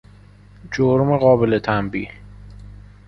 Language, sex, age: Persian, male, 19-29